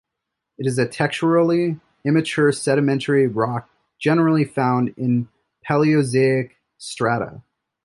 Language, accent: English, United States English